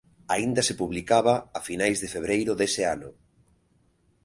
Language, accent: Galician, Normativo (estándar)